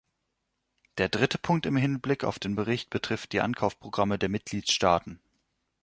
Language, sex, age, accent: German, male, 19-29, Deutschland Deutsch